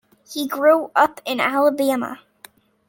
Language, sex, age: English, female, under 19